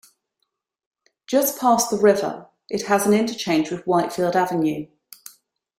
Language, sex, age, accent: English, female, 40-49, England English